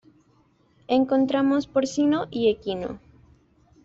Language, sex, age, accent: Spanish, female, 19-29, México